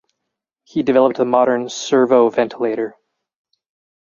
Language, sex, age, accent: English, male, 30-39, United States English